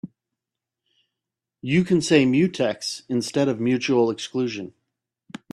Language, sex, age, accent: English, male, 40-49, United States English